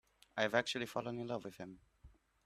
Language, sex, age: English, male, 19-29